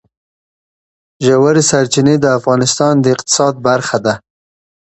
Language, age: Pashto, 30-39